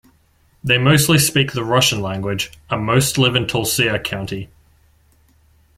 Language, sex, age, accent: English, male, under 19, Australian English